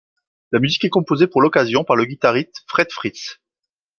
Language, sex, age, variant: French, male, 30-39, Français de métropole